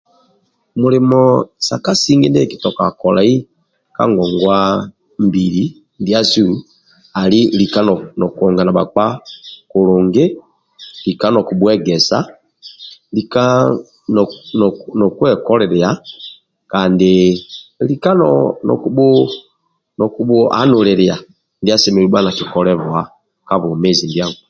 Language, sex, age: Amba (Uganda), male, 50-59